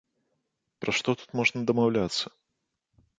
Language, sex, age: Belarusian, male, 40-49